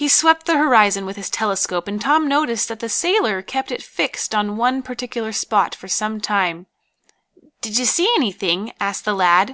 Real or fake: real